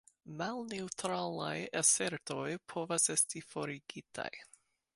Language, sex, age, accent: Esperanto, female, 30-39, Internacia